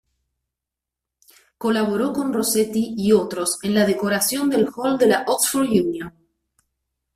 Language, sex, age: Spanish, female, 40-49